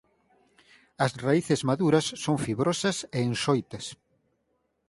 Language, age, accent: Galician, 50-59, Normativo (estándar)